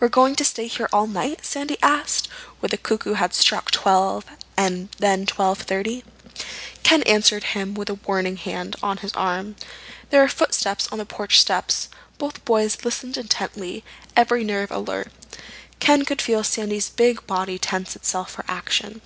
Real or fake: real